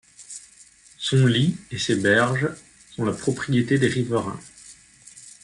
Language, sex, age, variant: French, male, 30-39, Français de métropole